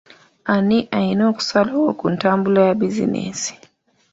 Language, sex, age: Ganda, female, 30-39